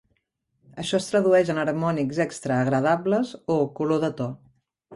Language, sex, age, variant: Catalan, female, 40-49, Central